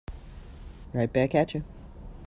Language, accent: English, United States English